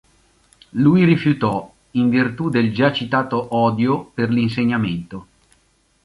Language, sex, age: Italian, male, 50-59